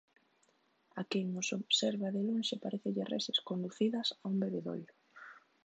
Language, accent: Galician, Normativo (estándar)